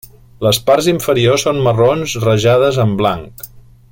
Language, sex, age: Catalan, male, 50-59